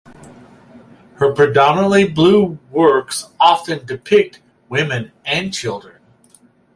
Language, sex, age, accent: English, male, 50-59, United States English